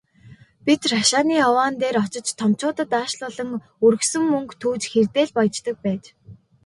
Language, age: Mongolian, 19-29